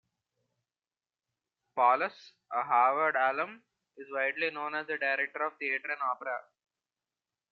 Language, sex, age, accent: English, male, 19-29, India and South Asia (India, Pakistan, Sri Lanka)